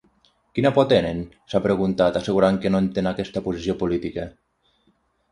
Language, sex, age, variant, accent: Catalan, male, 30-39, Nord-Occidental, nord-occidental; Lleidatà